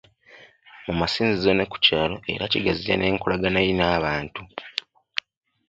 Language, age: Ganda, under 19